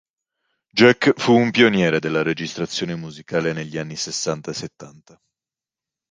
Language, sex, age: Italian, male, 19-29